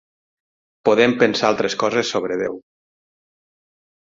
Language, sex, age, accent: Catalan, male, 40-49, central; nord-occidental